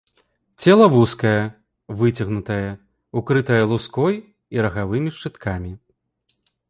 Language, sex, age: Belarusian, male, 30-39